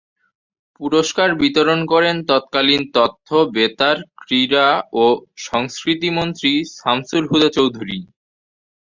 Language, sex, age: Bengali, male, under 19